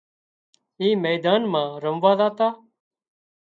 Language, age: Wadiyara Koli, 30-39